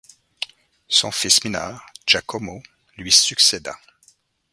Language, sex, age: French, male, 50-59